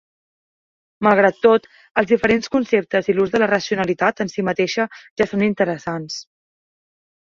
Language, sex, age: Catalan, female, under 19